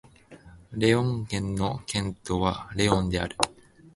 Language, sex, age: Japanese, male, 19-29